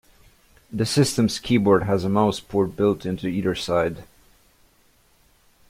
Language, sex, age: English, male, under 19